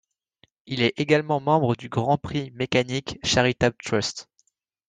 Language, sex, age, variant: French, male, 19-29, Français de métropole